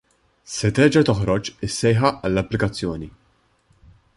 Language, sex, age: Maltese, male, 19-29